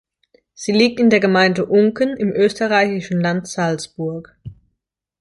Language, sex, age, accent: German, female, 19-29, Deutschland Deutsch